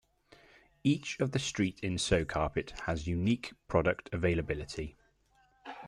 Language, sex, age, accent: English, male, 30-39, England English